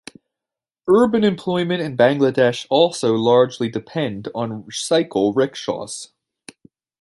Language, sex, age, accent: English, male, 19-29, United States English